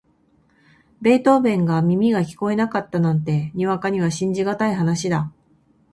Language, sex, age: Japanese, female, 50-59